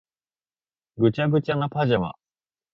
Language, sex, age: Japanese, male, under 19